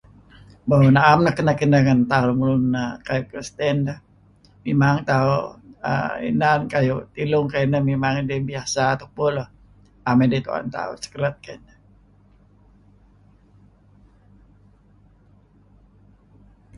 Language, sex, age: Kelabit, male, 70-79